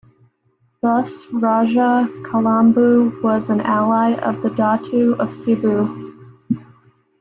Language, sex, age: English, female, 30-39